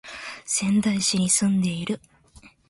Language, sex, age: Japanese, female, 19-29